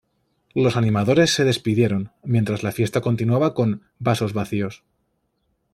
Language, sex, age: Spanish, male, 19-29